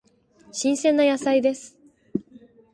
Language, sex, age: Japanese, female, 19-29